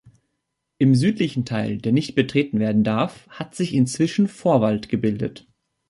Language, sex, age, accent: German, male, 19-29, Deutschland Deutsch